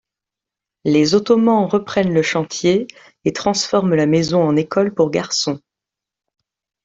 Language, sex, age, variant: French, female, 30-39, Français de métropole